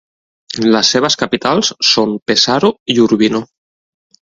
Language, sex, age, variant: Catalan, male, 30-39, Central